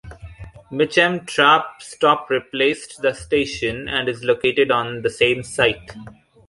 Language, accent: English, India and South Asia (India, Pakistan, Sri Lanka)